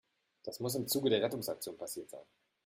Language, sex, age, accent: German, male, 30-39, Deutschland Deutsch